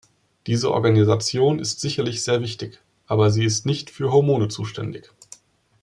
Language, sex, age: German, male, 30-39